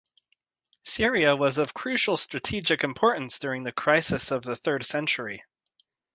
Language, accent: English, United States English